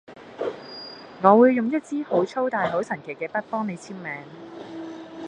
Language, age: Cantonese, 19-29